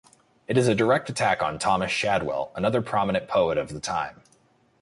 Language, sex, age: English, male, 19-29